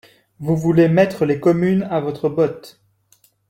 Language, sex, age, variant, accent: French, male, 19-29, Français d'Europe, Français de Belgique